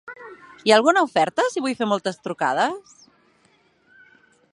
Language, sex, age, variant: Catalan, female, 40-49, Central